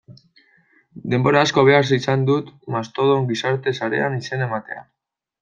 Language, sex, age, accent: Basque, male, 19-29, Mendebalekoa (Araba, Bizkaia, Gipuzkoako mendebaleko herri batzuk)